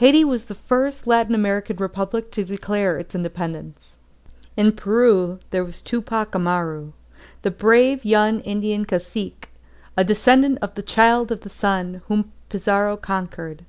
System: none